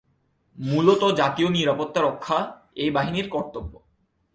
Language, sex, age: Bengali, male, 19-29